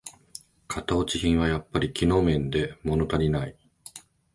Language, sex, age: Japanese, male, 50-59